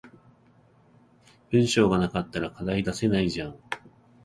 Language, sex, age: Japanese, male, 30-39